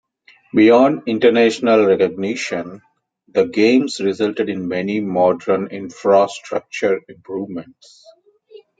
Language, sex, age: English, male, 30-39